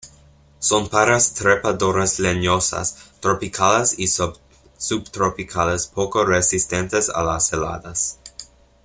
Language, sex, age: Spanish, male, under 19